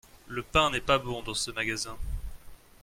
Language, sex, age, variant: French, male, 19-29, Français de métropole